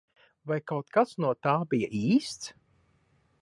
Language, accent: Latvian, Riga